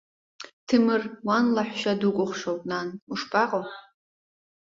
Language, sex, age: Abkhazian, female, under 19